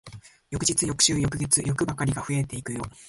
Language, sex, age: Japanese, male, 19-29